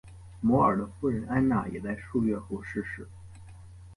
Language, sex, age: Chinese, male, 19-29